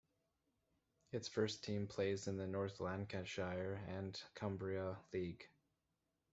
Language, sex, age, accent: English, male, 30-39, Canadian English